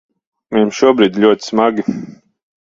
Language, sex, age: Latvian, male, 30-39